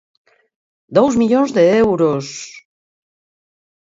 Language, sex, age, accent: Galician, female, 50-59, Normativo (estándar)